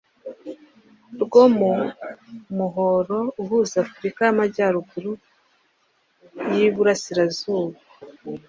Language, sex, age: Kinyarwanda, female, 30-39